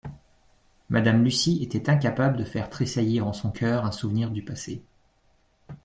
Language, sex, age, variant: French, male, 30-39, Français de métropole